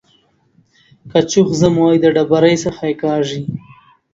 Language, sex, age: Pashto, male, 19-29